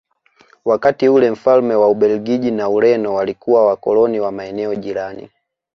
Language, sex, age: Swahili, male, 19-29